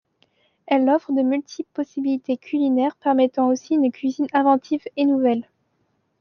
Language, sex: French, female